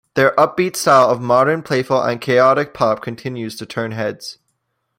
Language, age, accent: English, under 19, Canadian English